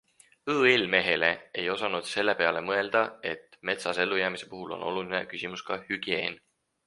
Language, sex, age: Estonian, male, 19-29